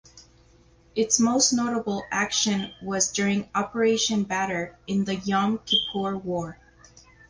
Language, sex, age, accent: English, female, 40-49, United States English